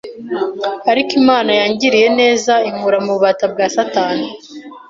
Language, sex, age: Kinyarwanda, female, 19-29